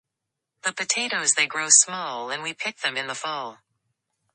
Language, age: English, under 19